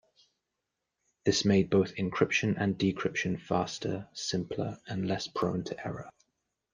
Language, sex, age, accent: English, male, 30-39, England English